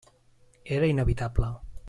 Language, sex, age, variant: Catalan, male, 40-49, Central